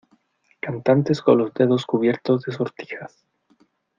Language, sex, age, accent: Spanish, male, 19-29, Chileno: Chile, Cuyo